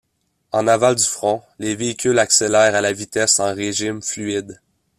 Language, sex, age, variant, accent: French, male, 19-29, Français d'Amérique du Nord, Français du Canada